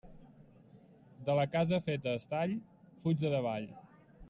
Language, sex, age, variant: Catalan, male, 30-39, Central